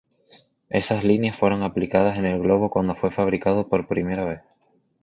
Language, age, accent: Spanish, 19-29, España: Islas Canarias